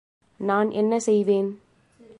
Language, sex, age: Tamil, female, 19-29